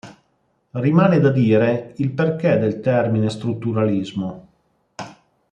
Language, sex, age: Italian, male, 40-49